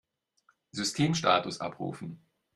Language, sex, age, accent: German, male, 40-49, Deutschland Deutsch